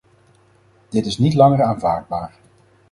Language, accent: Dutch, Nederlands Nederlands